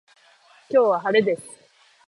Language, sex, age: Japanese, female, under 19